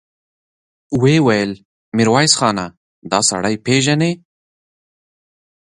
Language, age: Pashto, 30-39